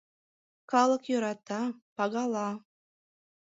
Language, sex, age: Mari, female, 19-29